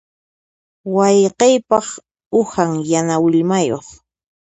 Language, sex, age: Puno Quechua, female, 30-39